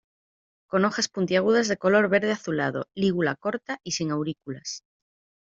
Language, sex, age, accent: Spanish, female, 30-39, España: Norte peninsular (Asturias, Castilla y León, Cantabria, País Vasco, Navarra, Aragón, La Rioja, Guadalajara, Cuenca)